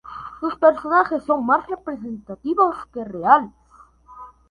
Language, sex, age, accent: Spanish, male, under 19, Andino-Pacífico: Colombia, Perú, Ecuador, oeste de Bolivia y Venezuela andina